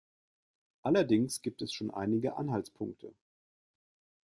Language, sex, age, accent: German, male, 40-49, Deutschland Deutsch